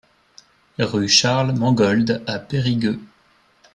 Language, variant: French, Français de métropole